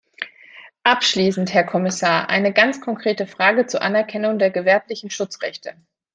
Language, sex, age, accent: German, female, 30-39, Deutschland Deutsch